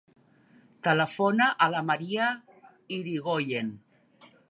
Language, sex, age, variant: Catalan, female, 50-59, Central